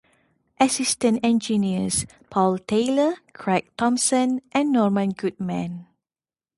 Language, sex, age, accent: English, female, 30-39, Malaysian English